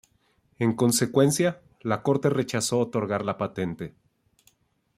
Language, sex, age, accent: Spanish, male, 40-49, México